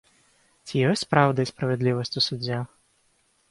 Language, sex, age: Belarusian, male, 19-29